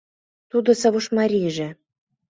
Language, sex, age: Mari, female, under 19